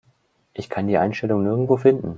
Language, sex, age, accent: German, male, 30-39, Deutschland Deutsch